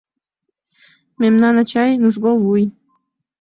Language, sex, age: Mari, female, 19-29